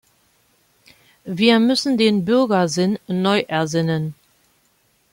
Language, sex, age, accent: German, female, 50-59, Deutschland Deutsch